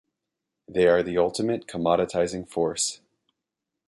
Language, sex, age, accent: English, male, 30-39, United States English